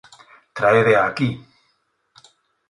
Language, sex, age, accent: Galician, male, 30-39, Normativo (estándar)